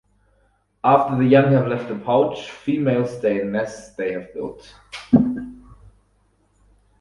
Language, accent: English, German